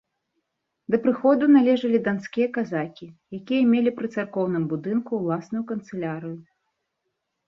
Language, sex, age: Belarusian, female, 40-49